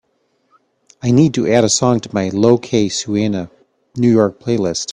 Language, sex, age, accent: English, male, 40-49, United States English